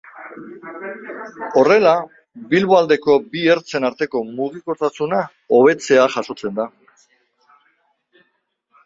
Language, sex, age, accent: Basque, male, 50-59, Mendebalekoa (Araba, Bizkaia, Gipuzkoako mendebaleko herri batzuk)